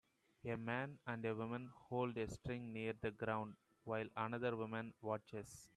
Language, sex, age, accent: English, male, 19-29, India and South Asia (India, Pakistan, Sri Lanka)